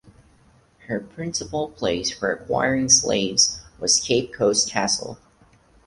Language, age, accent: English, under 19, United States English